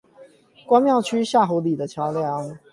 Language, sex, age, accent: Chinese, male, 30-39, 出生地：桃園市